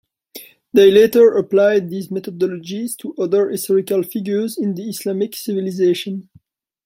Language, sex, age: English, male, 19-29